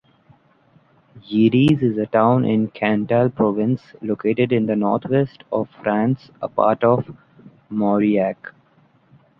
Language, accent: English, India and South Asia (India, Pakistan, Sri Lanka)